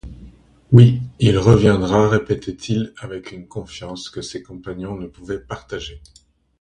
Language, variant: French, Français d'Europe